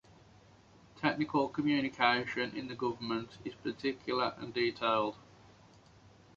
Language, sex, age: English, male, 19-29